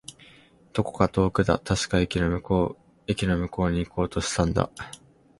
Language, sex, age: Japanese, male, 19-29